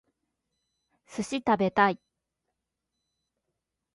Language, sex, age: Japanese, female, 40-49